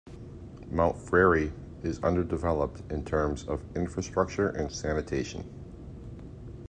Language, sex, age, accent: English, male, 40-49, United States English